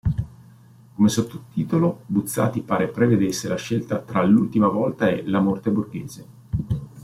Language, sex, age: Italian, male, 40-49